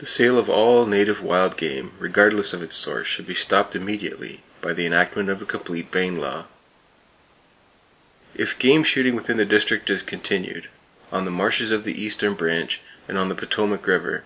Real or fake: real